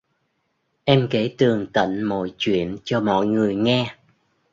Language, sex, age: Vietnamese, male, 60-69